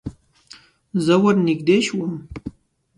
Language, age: Pashto, 19-29